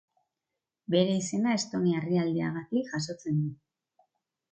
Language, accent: Basque, Mendebalekoa (Araba, Bizkaia, Gipuzkoako mendebaleko herri batzuk)